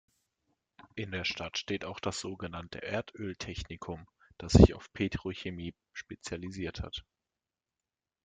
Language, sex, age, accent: German, male, 19-29, Deutschland Deutsch